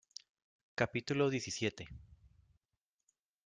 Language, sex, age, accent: Spanish, male, 30-39, México